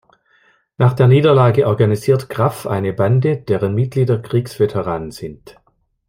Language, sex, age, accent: German, male, 50-59, Deutschland Deutsch